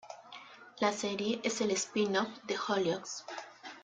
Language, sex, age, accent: Spanish, female, 19-29, México